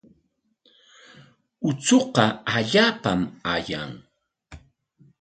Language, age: Corongo Ancash Quechua, 50-59